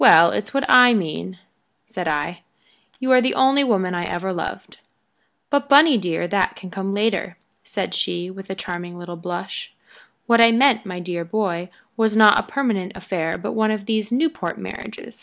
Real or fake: real